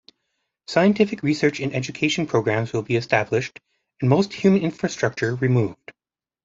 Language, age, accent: English, 30-39, Canadian English